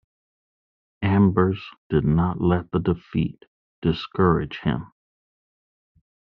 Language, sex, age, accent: English, male, 40-49, United States English